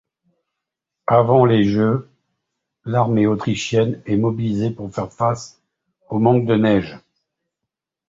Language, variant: French, Français de métropole